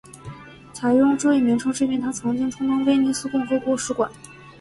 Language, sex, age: Chinese, female, 19-29